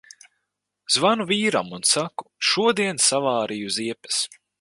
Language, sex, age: Latvian, male, 19-29